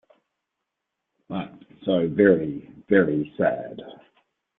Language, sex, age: English, male, 40-49